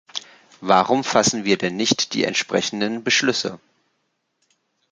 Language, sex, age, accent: German, male, 30-39, Deutschland Deutsch